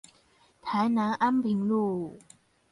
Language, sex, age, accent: Chinese, female, under 19, 出生地：新北市